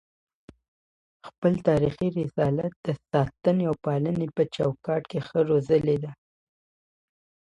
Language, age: Pashto, under 19